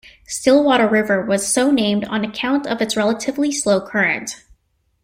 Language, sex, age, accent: English, female, 19-29, United States English